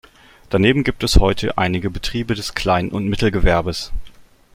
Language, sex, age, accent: German, male, 19-29, Deutschland Deutsch